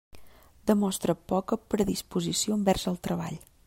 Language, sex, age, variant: Catalan, female, 30-39, Central